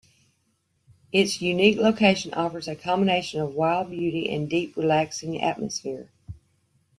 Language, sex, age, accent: English, female, 50-59, United States English